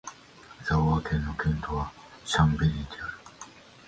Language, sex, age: Japanese, male, 50-59